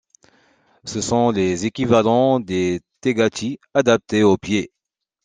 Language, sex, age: French, male, 30-39